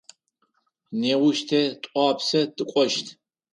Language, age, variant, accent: Adyghe, 60-69, Адыгабзэ (Кирил, пстэумэ зэдыряе), Кıэмгуй (Çemguy)